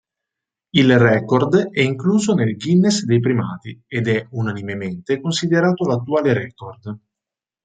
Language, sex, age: Italian, male, 30-39